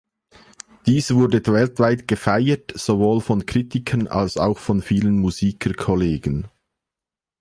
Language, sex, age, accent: German, male, 40-49, Schweizerdeutsch